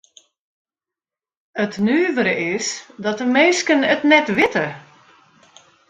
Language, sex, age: Western Frisian, female, 50-59